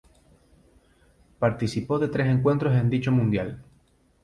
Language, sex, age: Spanish, male, 19-29